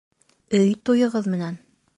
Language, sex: Bashkir, female